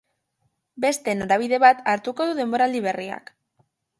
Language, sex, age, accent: Basque, female, under 19, Mendebalekoa (Araba, Bizkaia, Gipuzkoako mendebaleko herri batzuk)